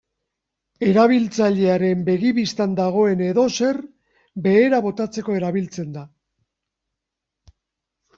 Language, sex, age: Basque, male, 50-59